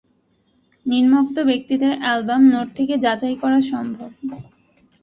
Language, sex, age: Bengali, female, under 19